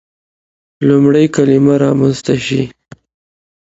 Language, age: Pashto, 19-29